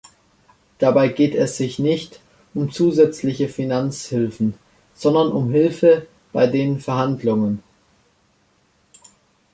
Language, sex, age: German, male, under 19